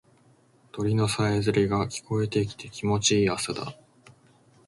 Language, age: Japanese, 19-29